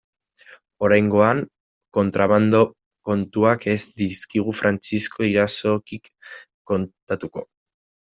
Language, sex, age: Basque, male, 19-29